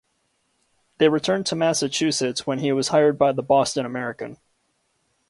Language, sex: English, male